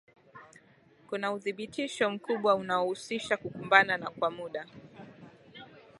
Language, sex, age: Swahili, male, 19-29